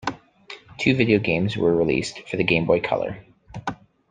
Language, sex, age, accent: English, male, 30-39, Canadian English